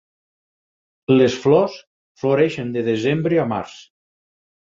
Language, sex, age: Catalan, male, 50-59